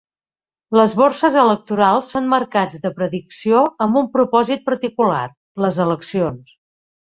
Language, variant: Catalan, Central